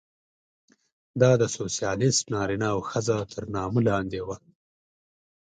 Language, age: Pashto, 30-39